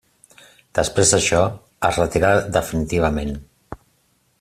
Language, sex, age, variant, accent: Catalan, male, 50-59, Central, central